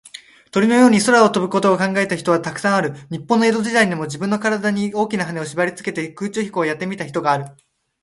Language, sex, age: Japanese, male, under 19